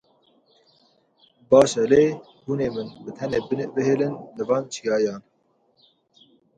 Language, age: Kurdish, 19-29